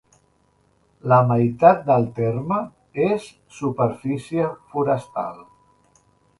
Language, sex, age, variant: Catalan, male, 50-59, Central